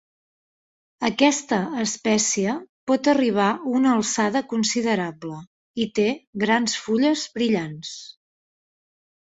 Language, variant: Catalan, Central